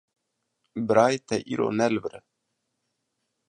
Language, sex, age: Kurdish, male, 30-39